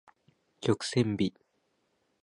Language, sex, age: Japanese, male, 19-29